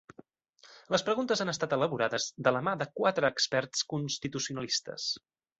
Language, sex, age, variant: Catalan, male, 19-29, Central